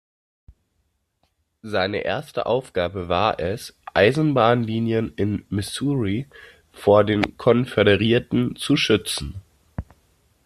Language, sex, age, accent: German, male, 19-29, Deutschland Deutsch